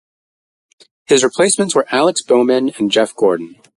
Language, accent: English, United States English